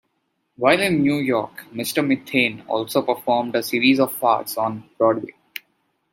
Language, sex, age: English, male, under 19